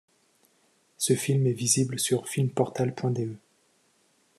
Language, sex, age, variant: French, male, 30-39, Français de métropole